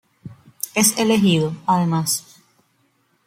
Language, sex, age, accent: Spanish, female, 19-29, Caribe: Cuba, Venezuela, Puerto Rico, República Dominicana, Panamá, Colombia caribeña, México caribeño, Costa del golfo de México